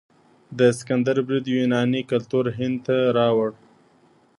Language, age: Pashto, 19-29